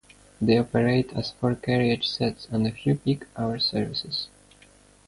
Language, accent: English, United States English